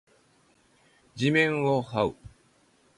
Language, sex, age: Japanese, male, 70-79